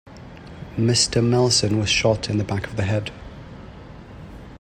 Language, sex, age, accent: English, male, 19-29, England English